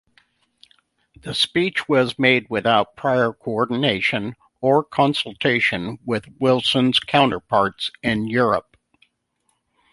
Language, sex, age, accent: English, male, 60-69, United States English